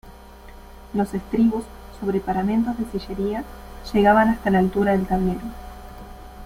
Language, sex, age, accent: Spanish, female, 30-39, Rioplatense: Argentina, Uruguay, este de Bolivia, Paraguay